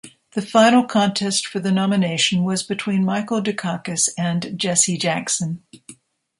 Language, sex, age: English, female, 60-69